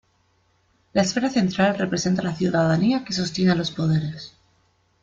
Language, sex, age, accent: Spanish, female, 30-39, España: Centro-Sur peninsular (Madrid, Toledo, Castilla-La Mancha)